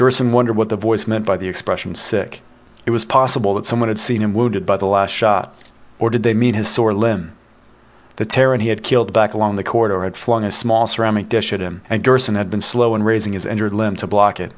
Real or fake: real